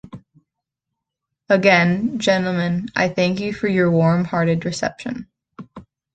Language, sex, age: English, female, 19-29